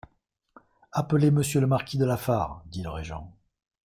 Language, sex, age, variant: French, male, 50-59, Français de métropole